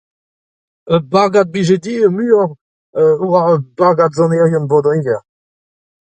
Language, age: Breton, 40-49